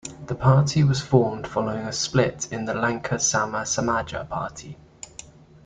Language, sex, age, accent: English, male, 19-29, England English